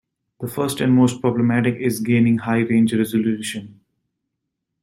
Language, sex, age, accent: English, male, 19-29, United States English